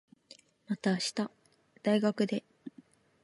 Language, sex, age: Japanese, female, 19-29